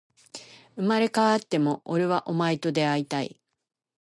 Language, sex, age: Japanese, female, 60-69